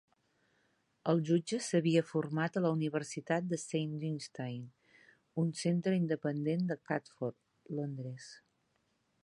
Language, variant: Catalan, Central